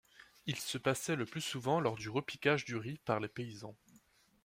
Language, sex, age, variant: French, male, 19-29, Français de métropole